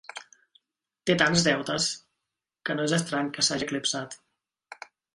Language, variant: Catalan, Central